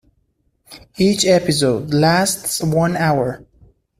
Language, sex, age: English, male, 19-29